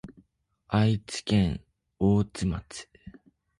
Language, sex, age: Japanese, male, 19-29